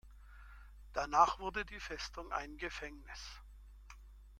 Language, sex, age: German, male, 50-59